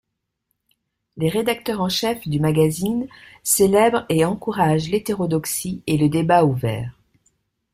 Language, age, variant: French, 50-59, Français de métropole